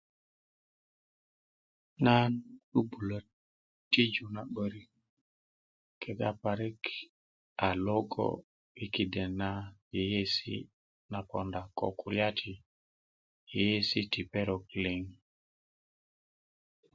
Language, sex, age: Kuku, male, 30-39